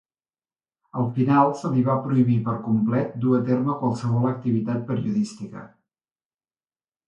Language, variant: Catalan, Central